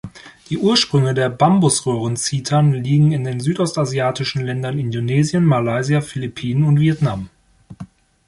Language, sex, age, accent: German, male, 30-39, Deutschland Deutsch